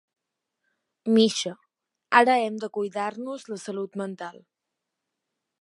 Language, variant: Catalan, Central